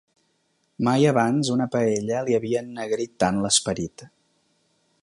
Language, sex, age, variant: Catalan, male, 50-59, Central